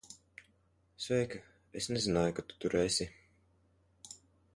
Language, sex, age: Latvian, male, 19-29